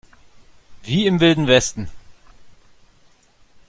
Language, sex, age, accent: German, male, 40-49, Deutschland Deutsch